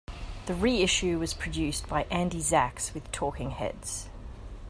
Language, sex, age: English, female, 30-39